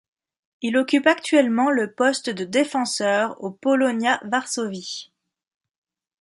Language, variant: French, Français de métropole